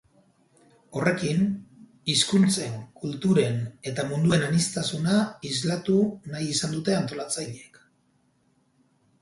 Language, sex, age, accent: Basque, male, 40-49, Mendebalekoa (Araba, Bizkaia, Gipuzkoako mendebaleko herri batzuk)